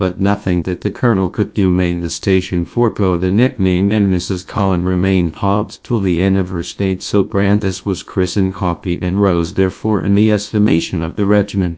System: TTS, GlowTTS